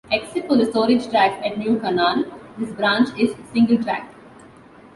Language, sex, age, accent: English, female, 19-29, India and South Asia (India, Pakistan, Sri Lanka)